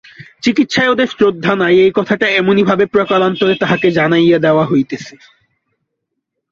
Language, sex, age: Bengali, male, 19-29